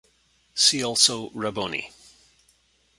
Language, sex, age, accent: English, male, 50-59, Canadian English